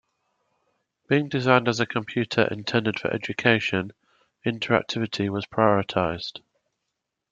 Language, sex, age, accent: English, male, 40-49, England English